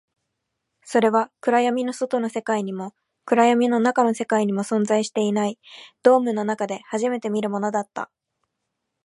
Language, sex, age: Japanese, female, 19-29